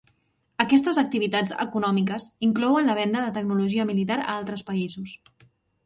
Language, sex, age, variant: Catalan, female, 30-39, Central